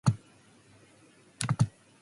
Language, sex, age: English, female, 19-29